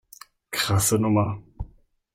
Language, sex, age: German, male, 19-29